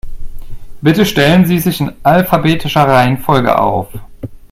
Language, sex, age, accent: German, male, 30-39, Deutschland Deutsch